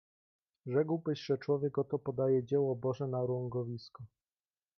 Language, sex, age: Polish, male, 19-29